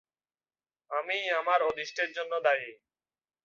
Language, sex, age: Bengali, male, 19-29